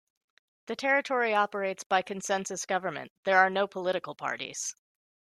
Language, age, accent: English, 30-39, United States English